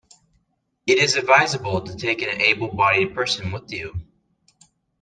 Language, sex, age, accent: English, male, 19-29, United States English